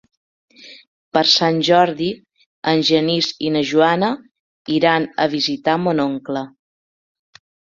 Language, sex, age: Catalan, female, 50-59